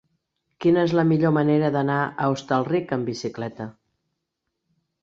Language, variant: Catalan, Central